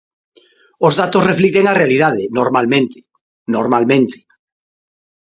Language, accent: Galician, Normativo (estándar)